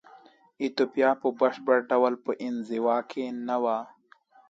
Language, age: Pashto, 19-29